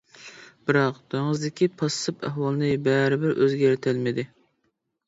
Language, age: Uyghur, 19-29